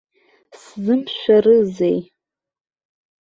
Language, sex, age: Abkhazian, female, 19-29